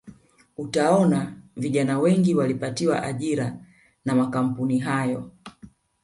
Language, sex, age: Swahili, female, 40-49